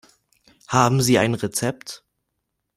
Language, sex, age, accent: German, male, under 19, Deutschland Deutsch